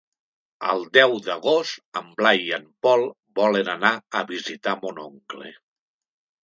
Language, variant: Catalan, Nord-Occidental